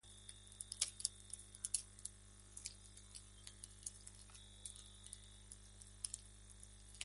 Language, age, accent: Spanish, 40-49, España: Centro-Sur peninsular (Madrid, Toledo, Castilla-La Mancha)